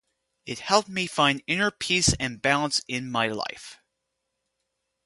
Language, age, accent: English, 19-29, United States English